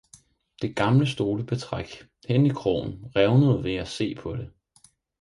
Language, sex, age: Danish, male, 19-29